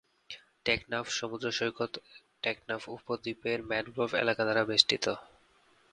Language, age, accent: Bengali, 19-29, প্রমিত